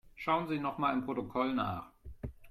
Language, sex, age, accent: German, male, 30-39, Deutschland Deutsch